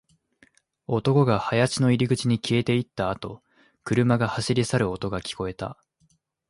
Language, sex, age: Japanese, male, 19-29